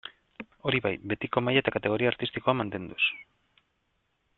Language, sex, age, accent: Basque, male, 30-39, Mendebalekoa (Araba, Bizkaia, Gipuzkoako mendebaleko herri batzuk)